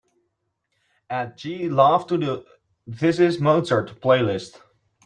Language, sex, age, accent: English, male, 19-29, United States English